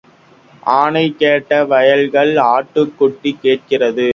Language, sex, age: Tamil, male, under 19